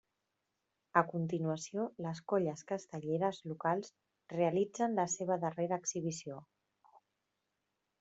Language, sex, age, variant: Catalan, female, 40-49, Central